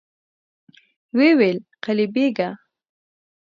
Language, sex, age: Pashto, female, under 19